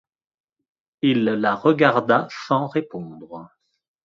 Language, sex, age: French, male, 50-59